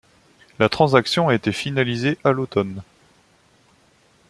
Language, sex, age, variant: French, male, 19-29, Français de métropole